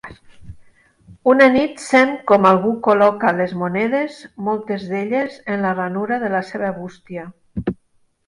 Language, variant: Catalan, Nord-Occidental